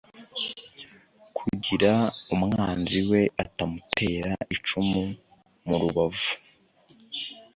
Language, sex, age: Kinyarwanda, male, under 19